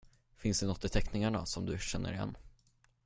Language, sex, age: Swedish, male, under 19